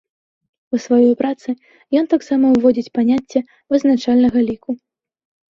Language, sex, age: Belarusian, female, 19-29